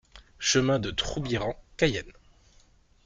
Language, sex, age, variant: French, male, 30-39, Français de métropole